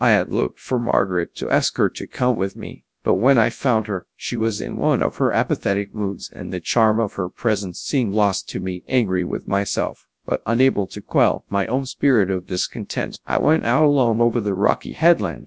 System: TTS, GradTTS